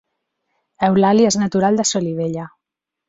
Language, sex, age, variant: Catalan, female, 30-39, Central